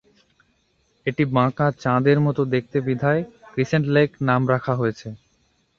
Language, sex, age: Bengali, male, 19-29